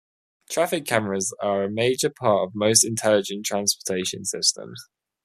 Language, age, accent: English, 19-29, England English